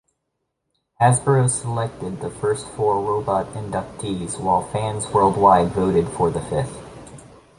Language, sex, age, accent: English, male, 19-29, United States English